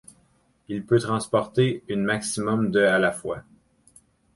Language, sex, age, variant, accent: French, male, 30-39, Français d'Amérique du Nord, Français du Canada